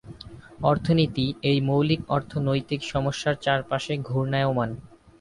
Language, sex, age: Bengali, male, 19-29